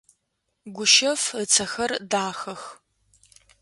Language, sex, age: Adyghe, female, 19-29